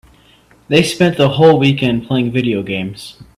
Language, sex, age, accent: English, male, 19-29, United States English